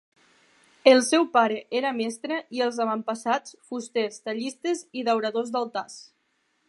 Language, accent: Catalan, Tortosí